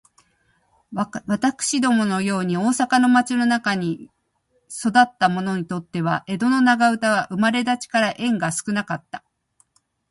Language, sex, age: Japanese, female, 50-59